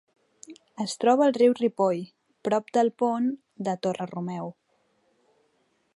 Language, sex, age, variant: Catalan, female, 19-29, Central